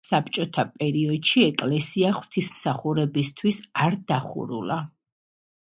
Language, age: Georgian, under 19